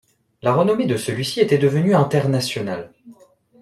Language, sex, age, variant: French, male, 19-29, Français de métropole